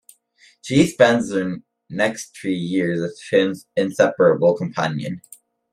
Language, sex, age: English, male, under 19